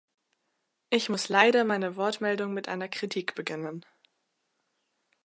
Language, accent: German, Deutschland Deutsch